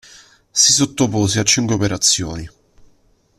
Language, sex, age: Italian, male, 19-29